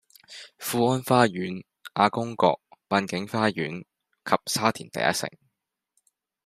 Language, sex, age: Cantonese, male, 19-29